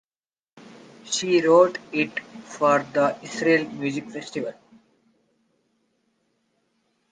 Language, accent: English, India and South Asia (India, Pakistan, Sri Lanka)